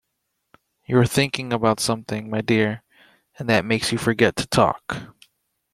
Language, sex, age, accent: English, male, 19-29, United States English